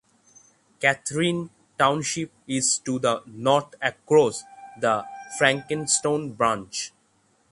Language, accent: English, India and South Asia (India, Pakistan, Sri Lanka)